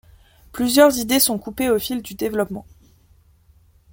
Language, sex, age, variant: French, female, 19-29, Français de métropole